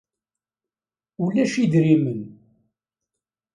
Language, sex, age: Kabyle, male, 70-79